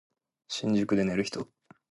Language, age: Japanese, 19-29